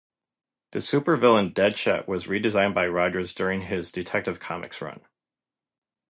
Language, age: English, 40-49